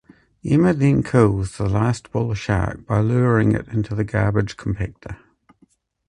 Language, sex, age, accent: English, male, 60-69, New Zealand English